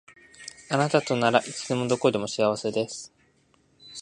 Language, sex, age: Japanese, male, 19-29